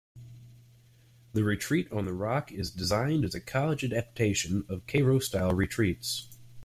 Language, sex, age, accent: English, male, 19-29, United States English